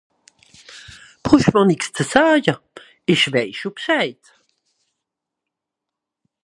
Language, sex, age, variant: Swiss German, female, 50-59, Nordniederàlemmànisch (Rishoffe, Zàwere, Bùsswìller, Hawenau, Brüemt, Stroossbùri, Molse, Dàmbàch, Schlettstàtt, Pfàlzbùri usw.)